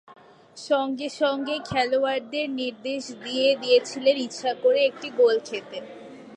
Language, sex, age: Bengali, male, 19-29